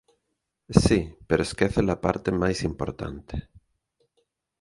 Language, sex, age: Galician, male, 40-49